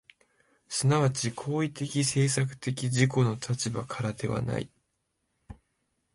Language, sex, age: Japanese, male, 19-29